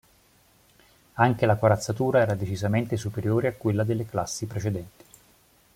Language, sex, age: Italian, male, 40-49